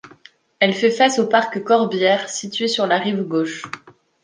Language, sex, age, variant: French, male, 19-29, Français de métropole